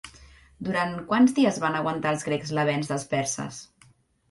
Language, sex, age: Catalan, female, 30-39